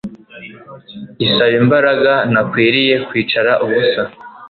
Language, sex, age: Kinyarwanda, male, 19-29